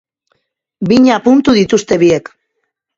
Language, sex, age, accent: Basque, female, 40-49, Mendebalekoa (Araba, Bizkaia, Gipuzkoako mendebaleko herri batzuk)